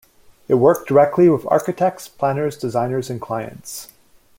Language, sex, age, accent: English, male, 30-39, United States English